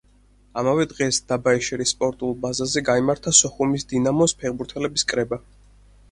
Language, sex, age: Georgian, male, 19-29